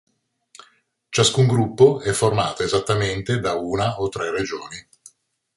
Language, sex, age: Italian, male, 60-69